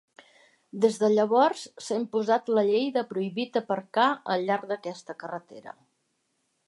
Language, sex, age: Catalan, female, 60-69